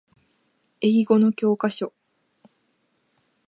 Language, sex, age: Japanese, female, 19-29